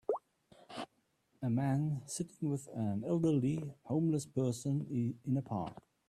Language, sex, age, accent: English, male, 60-69, Southern African (South Africa, Zimbabwe, Namibia)